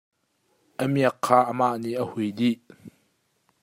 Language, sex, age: Hakha Chin, male, 30-39